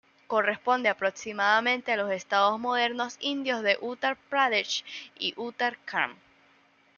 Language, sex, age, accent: Spanish, female, 19-29, Caribe: Cuba, Venezuela, Puerto Rico, República Dominicana, Panamá, Colombia caribeña, México caribeño, Costa del golfo de México